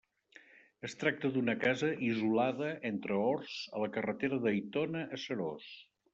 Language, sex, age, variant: Catalan, male, 60-69, Septentrional